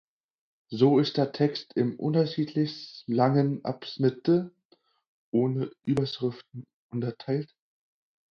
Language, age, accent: German, 19-29, Deutschland Deutsch